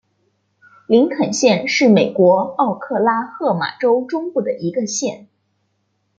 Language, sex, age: Chinese, female, 19-29